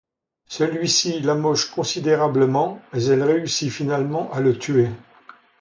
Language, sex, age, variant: French, male, 70-79, Français de métropole